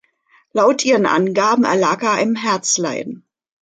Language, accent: German, Deutschland Deutsch